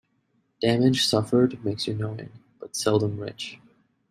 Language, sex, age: English, male, 30-39